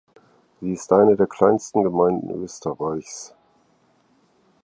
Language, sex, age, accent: German, male, 50-59, Deutschland Deutsch